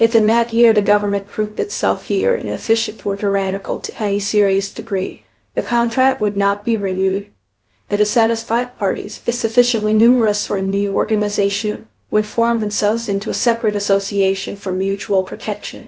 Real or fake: fake